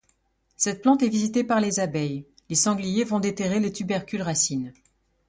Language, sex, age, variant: French, female, 30-39, Français de métropole